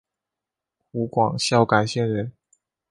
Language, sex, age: Chinese, male, 19-29